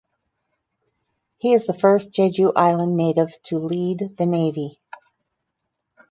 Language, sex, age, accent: English, female, 60-69, United States English